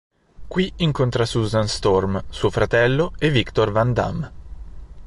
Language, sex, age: Italian, male, 30-39